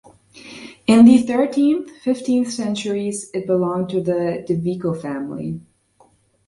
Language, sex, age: English, female, 19-29